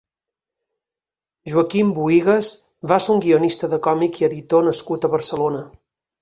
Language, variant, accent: Catalan, Balear, mallorquí